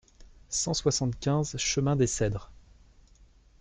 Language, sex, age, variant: French, male, 19-29, Français de métropole